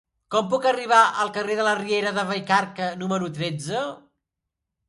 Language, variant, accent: Catalan, Central, central